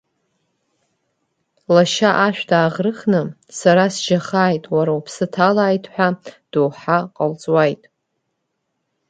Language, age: Abkhazian, 30-39